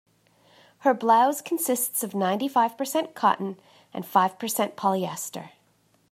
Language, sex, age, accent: English, female, 40-49, Canadian English